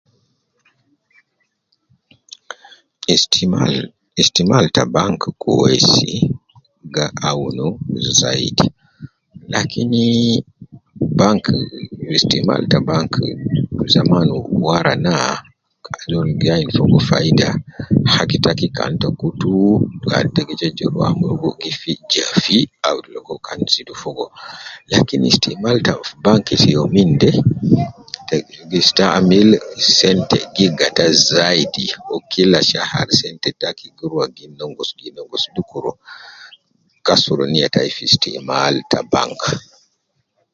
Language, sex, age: Nubi, male, 50-59